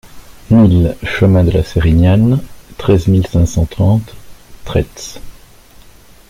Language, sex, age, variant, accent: French, male, 50-59, Français d'Europe, Français de Belgique